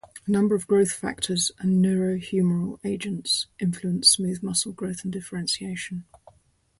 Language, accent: English, England English